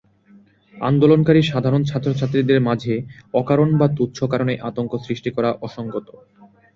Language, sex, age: Bengali, male, 19-29